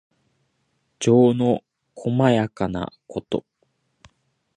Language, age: Japanese, 19-29